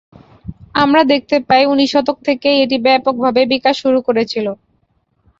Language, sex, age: Bengali, female, 19-29